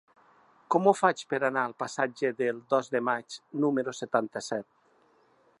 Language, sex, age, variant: Catalan, male, 60-69, Central